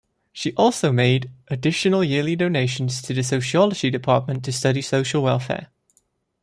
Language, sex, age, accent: English, male, 19-29, England English